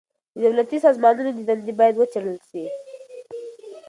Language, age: Pashto, 19-29